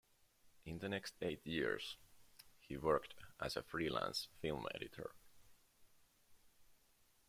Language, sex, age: English, male, 19-29